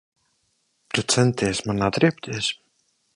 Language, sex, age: Latvian, male, 30-39